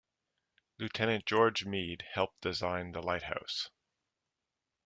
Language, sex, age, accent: English, male, 40-49, Canadian English